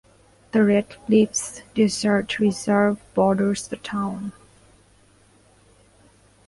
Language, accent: English, India and South Asia (India, Pakistan, Sri Lanka)